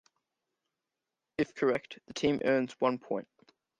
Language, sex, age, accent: English, male, under 19, Australian English